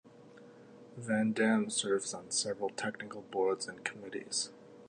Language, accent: English, United States English